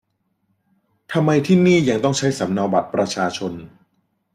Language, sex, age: Thai, male, 30-39